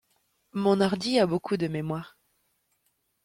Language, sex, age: French, female, 30-39